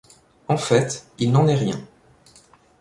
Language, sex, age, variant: French, male, 19-29, Français de métropole